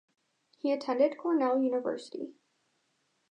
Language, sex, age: English, female, 19-29